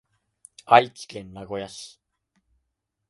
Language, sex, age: Japanese, male, 19-29